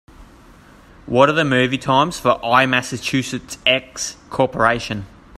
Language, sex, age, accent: English, male, 19-29, Australian English